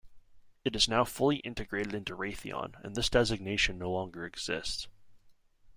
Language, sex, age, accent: English, male, 19-29, United States English